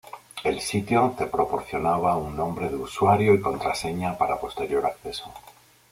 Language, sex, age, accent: Spanish, male, 40-49, España: Norte peninsular (Asturias, Castilla y León, Cantabria, País Vasco, Navarra, Aragón, La Rioja, Guadalajara, Cuenca)